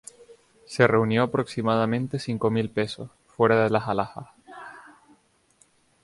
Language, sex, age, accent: Spanish, male, 19-29, España: Islas Canarias